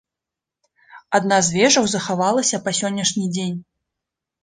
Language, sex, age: Belarusian, female, 19-29